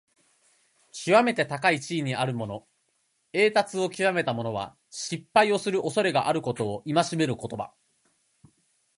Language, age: Japanese, 19-29